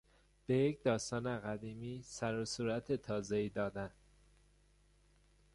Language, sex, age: Persian, male, 19-29